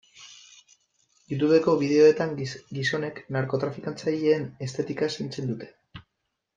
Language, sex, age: Basque, male, 19-29